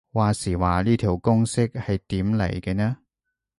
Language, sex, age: Cantonese, male, 30-39